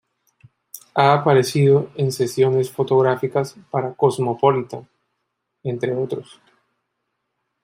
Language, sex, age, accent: Spanish, male, 30-39, Caribe: Cuba, Venezuela, Puerto Rico, República Dominicana, Panamá, Colombia caribeña, México caribeño, Costa del golfo de México